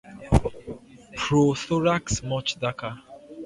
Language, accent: English, England English